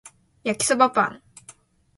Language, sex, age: Japanese, female, 19-29